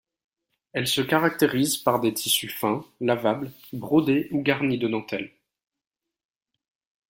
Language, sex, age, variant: French, male, 19-29, Français de métropole